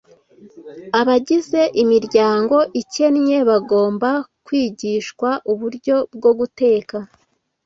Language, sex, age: Kinyarwanda, female, 19-29